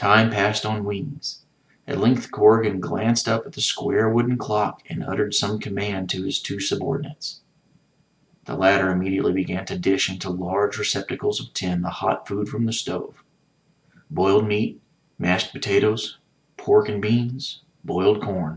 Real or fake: real